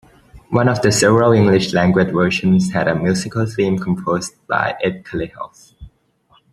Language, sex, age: English, male, 19-29